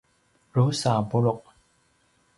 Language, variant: Paiwan, pinayuanan a kinaikacedasan (東排灣語)